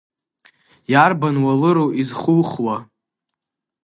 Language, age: Abkhazian, under 19